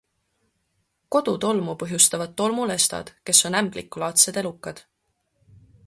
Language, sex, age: Estonian, female, 19-29